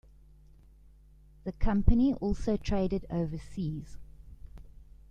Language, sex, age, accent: English, female, 30-39, Southern African (South Africa, Zimbabwe, Namibia)